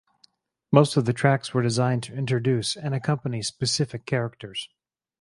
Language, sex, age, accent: English, male, 30-39, Canadian English